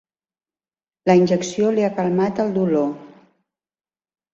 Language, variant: Catalan, Central